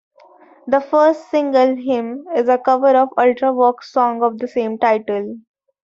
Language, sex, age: English, female, 19-29